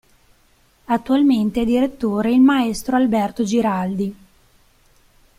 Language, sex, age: Italian, female, 40-49